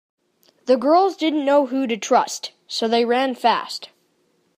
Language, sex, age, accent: English, male, under 19, Canadian English